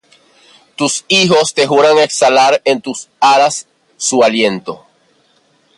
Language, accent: Spanish, Caribe: Cuba, Venezuela, Puerto Rico, República Dominicana, Panamá, Colombia caribeña, México caribeño, Costa del golfo de México